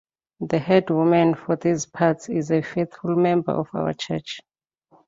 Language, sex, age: English, female, 40-49